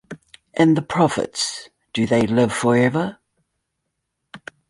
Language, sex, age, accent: English, female, 50-59, New Zealand English